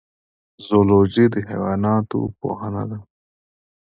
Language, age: Pashto, 30-39